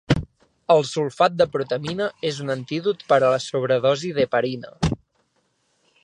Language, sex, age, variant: Catalan, male, 19-29, Central